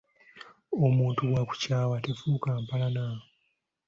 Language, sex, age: Ganda, male, 19-29